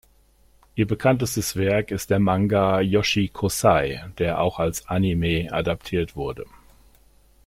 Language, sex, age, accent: German, male, 60-69, Deutschland Deutsch